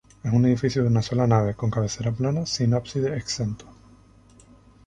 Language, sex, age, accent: Spanish, male, 19-29, España: Islas Canarias